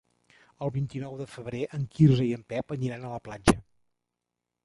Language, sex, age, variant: Catalan, male, 50-59, Central